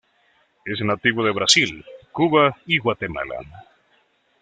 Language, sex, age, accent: Spanish, male, 30-39, América central